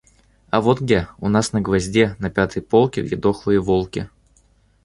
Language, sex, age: Russian, male, 19-29